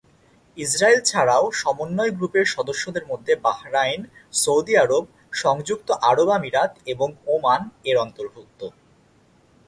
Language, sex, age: Bengali, male, under 19